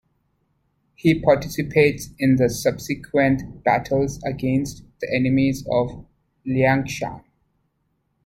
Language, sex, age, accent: English, male, 30-39, United States English